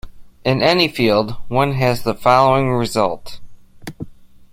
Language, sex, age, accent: English, male, 40-49, United States English